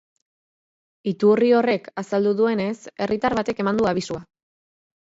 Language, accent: Basque, Erdialdekoa edo Nafarra (Gipuzkoa, Nafarroa)